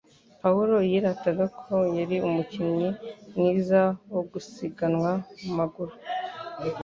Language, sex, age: Kinyarwanda, female, under 19